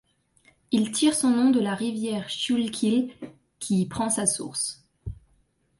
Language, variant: French, Français de métropole